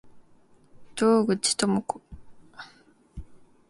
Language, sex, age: Japanese, female, 19-29